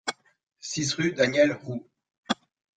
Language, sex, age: French, male, 40-49